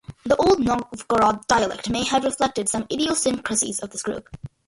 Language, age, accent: English, under 19, United States English